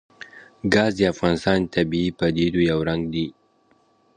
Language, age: Pashto, 19-29